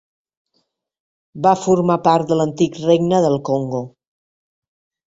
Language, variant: Catalan, Septentrional